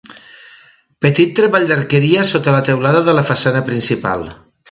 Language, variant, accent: Catalan, Valencià meridional, valencià